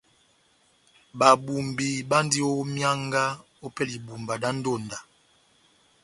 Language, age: Batanga, 40-49